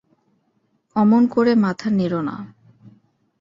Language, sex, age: Bengali, female, 19-29